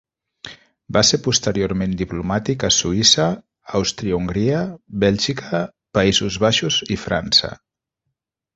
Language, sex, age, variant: Catalan, male, 40-49, Central